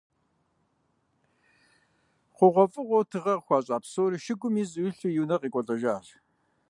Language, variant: Kabardian, Адыгэбзэ (Къэбэрдей, Кирил, псоми зэдай)